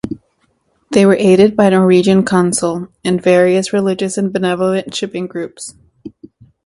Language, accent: English, United States English